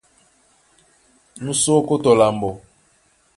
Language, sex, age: Duala, female, 19-29